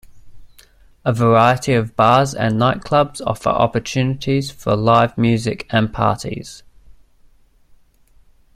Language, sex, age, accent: English, male, 30-39, Australian English